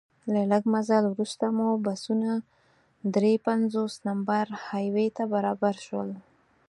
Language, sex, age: Pashto, female, 30-39